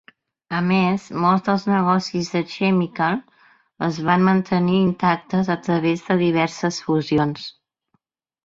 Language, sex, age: Catalan, female, 50-59